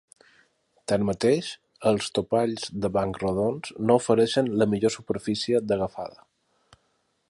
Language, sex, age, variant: Catalan, male, 40-49, Balear